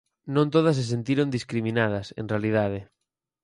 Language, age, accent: Galician, under 19, Normativo (estándar)